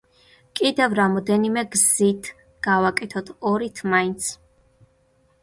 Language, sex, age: Georgian, female, 19-29